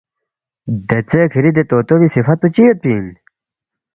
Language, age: Balti, 19-29